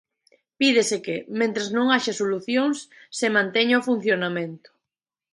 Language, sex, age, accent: Galician, female, 40-49, Atlántico (seseo e gheada)